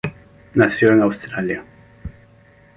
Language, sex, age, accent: Spanish, male, 40-49, América central